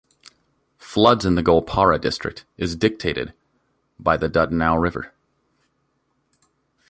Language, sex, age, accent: English, male, 19-29, United States English